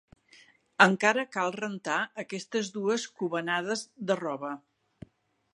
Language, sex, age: Catalan, female, 60-69